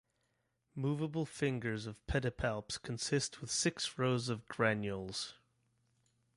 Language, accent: English, United States English